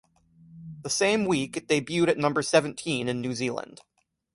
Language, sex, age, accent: English, male, 30-39, United States English